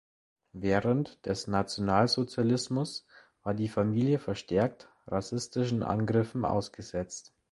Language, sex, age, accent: German, male, under 19, Deutschland Deutsch